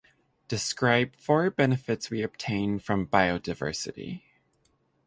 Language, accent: English, United States English